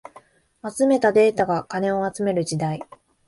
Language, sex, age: Japanese, female, 19-29